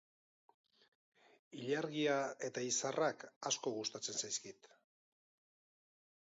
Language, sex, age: Basque, male, 50-59